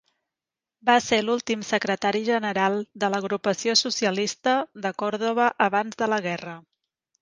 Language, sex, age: Catalan, female, 30-39